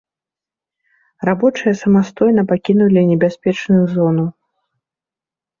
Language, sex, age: Belarusian, female, 19-29